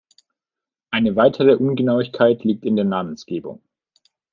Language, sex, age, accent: German, male, 19-29, Deutschland Deutsch